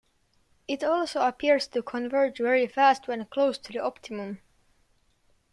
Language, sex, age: English, male, under 19